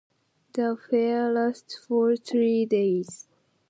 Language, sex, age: English, female, 19-29